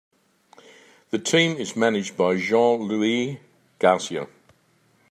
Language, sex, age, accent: English, male, 70-79, Australian English